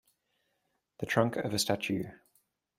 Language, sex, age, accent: English, male, 40-49, Australian English